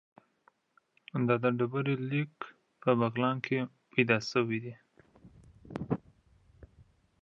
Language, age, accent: Pashto, 19-29, کندهاری لهجه